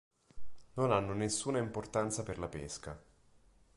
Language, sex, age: Italian, male, 19-29